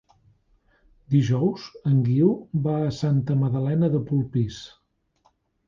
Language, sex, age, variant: Catalan, male, 40-49, Nord-Occidental